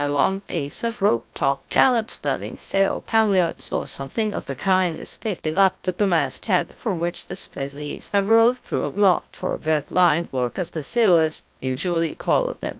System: TTS, GlowTTS